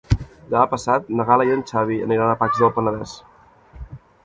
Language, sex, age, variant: Catalan, male, 19-29, Central